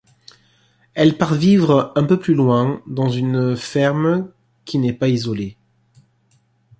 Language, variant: French, Français de métropole